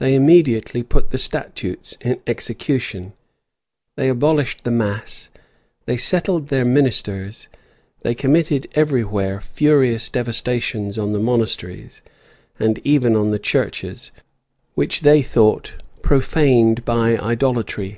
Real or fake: real